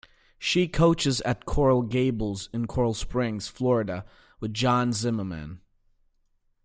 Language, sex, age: English, male, 30-39